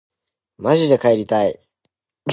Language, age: Japanese, under 19